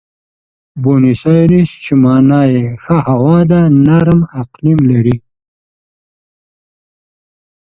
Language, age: Pashto, 70-79